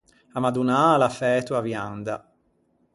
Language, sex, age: Ligurian, male, 30-39